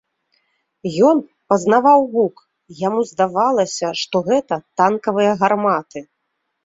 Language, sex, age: Belarusian, female, 30-39